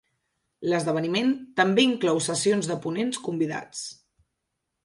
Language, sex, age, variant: Catalan, female, 30-39, Central